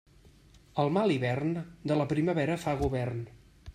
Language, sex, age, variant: Catalan, male, 50-59, Central